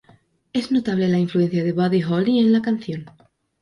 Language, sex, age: Spanish, female, 19-29